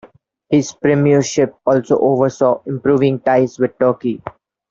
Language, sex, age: English, male, 19-29